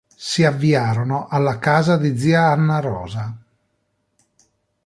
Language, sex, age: Italian, male, 40-49